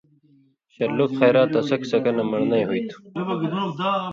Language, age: Indus Kohistani, 19-29